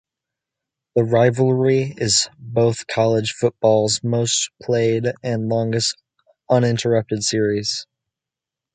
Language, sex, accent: English, male, United States English